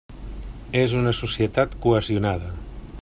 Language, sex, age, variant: Catalan, male, 50-59, Central